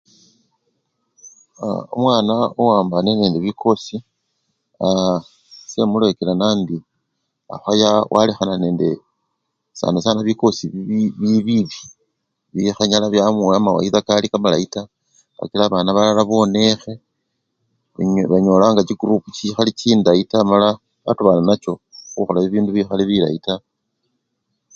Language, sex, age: Luyia, male, 50-59